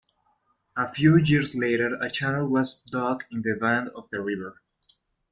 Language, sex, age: English, male, 19-29